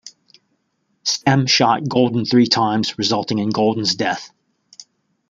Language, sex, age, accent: English, male, 50-59, United States English